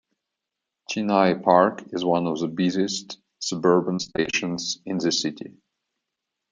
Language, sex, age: English, male, 30-39